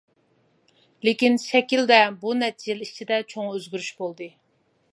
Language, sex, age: Uyghur, female, 40-49